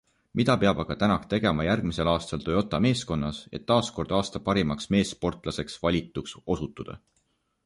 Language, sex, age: Estonian, male, 19-29